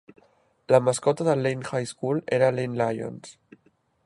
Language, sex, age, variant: Catalan, male, 19-29, Central